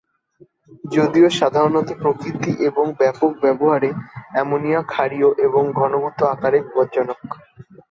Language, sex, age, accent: Bengali, male, 19-29, Native